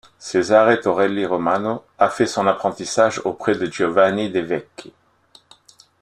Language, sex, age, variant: French, male, 50-59, Français de métropole